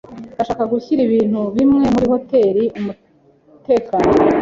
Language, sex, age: Kinyarwanda, male, 19-29